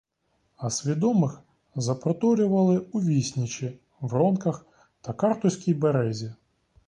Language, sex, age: Ukrainian, male, 30-39